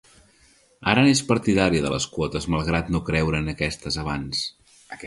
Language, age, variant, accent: Catalan, 40-49, Central, central